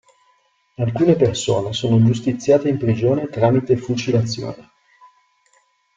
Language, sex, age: Italian, male, 40-49